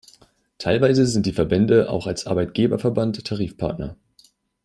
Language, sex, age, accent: German, male, 19-29, Deutschland Deutsch